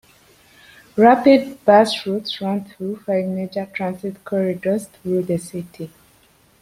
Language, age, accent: English, 19-29, United States English